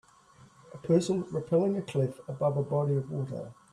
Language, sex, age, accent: English, male, 60-69, Australian English